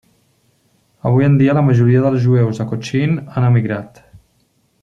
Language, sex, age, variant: Catalan, male, 30-39, Central